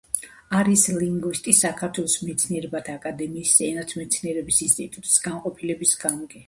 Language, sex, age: Georgian, female, 60-69